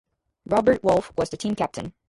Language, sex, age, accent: English, female, 19-29, United States English